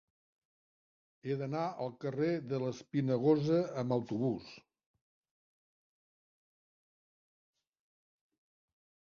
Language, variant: Catalan, Central